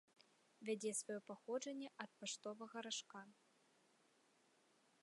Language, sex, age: Belarusian, female, 19-29